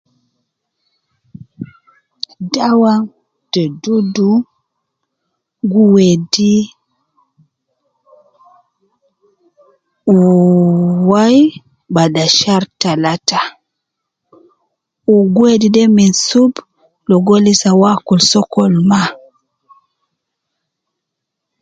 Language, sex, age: Nubi, female, 30-39